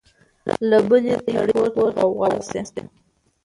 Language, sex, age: Pashto, female, under 19